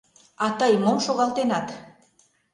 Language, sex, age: Mari, female, 50-59